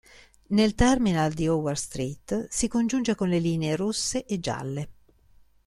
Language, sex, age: Italian, female, 50-59